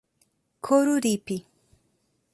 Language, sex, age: Portuguese, female, 30-39